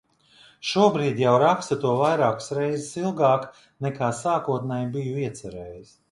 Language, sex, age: Latvian, male, 40-49